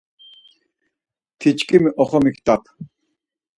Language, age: Laz, 60-69